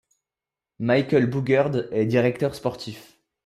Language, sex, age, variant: French, male, under 19, Français de métropole